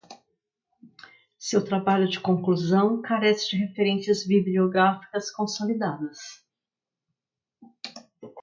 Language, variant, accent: Portuguese, Portuguese (Brasil), Paulista